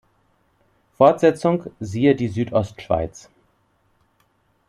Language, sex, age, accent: German, male, 30-39, Deutschland Deutsch